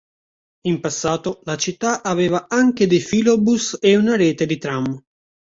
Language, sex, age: Italian, male, 19-29